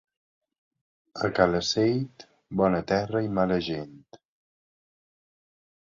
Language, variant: Catalan, Balear